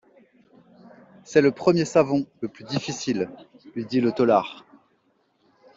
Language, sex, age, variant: French, male, 30-39, Français de métropole